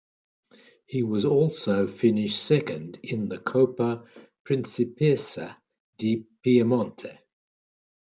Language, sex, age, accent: English, male, 70-79, Australian English